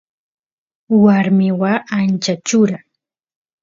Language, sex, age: Santiago del Estero Quichua, female, 30-39